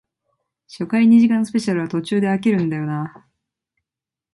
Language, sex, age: Japanese, female, 19-29